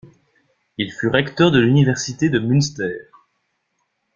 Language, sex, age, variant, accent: French, male, 19-29, Français d'Europe, Français de Suisse